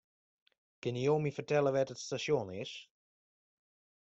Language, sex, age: Western Frisian, male, 19-29